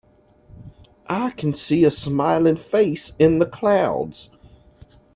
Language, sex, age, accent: English, male, 40-49, United States English